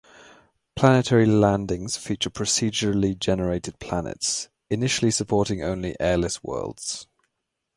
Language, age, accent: English, 19-29, England English